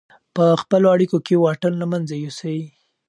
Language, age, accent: Pashto, 19-29, پکتیا ولایت، احمدزی